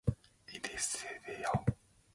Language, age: English, 19-29